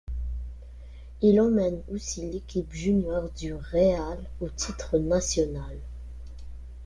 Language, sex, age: French, male, under 19